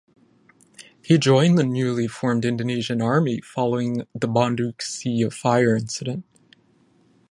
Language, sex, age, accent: English, male, 19-29, United States English